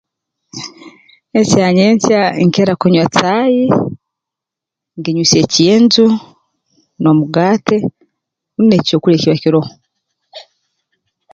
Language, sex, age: Tooro, female, 30-39